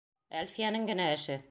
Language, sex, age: Bashkir, female, 40-49